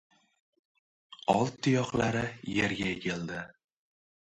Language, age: Uzbek, 19-29